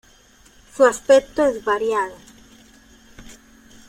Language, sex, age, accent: Spanish, female, 19-29, Caribe: Cuba, Venezuela, Puerto Rico, República Dominicana, Panamá, Colombia caribeña, México caribeño, Costa del golfo de México